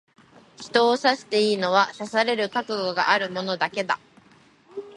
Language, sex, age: Japanese, female, 19-29